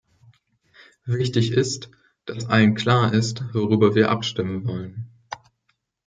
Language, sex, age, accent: German, male, 19-29, Deutschland Deutsch